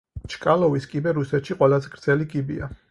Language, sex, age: Georgian, male, 30-39